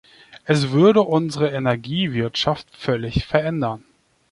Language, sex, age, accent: German, male, 30-39, Deutschland Deutsch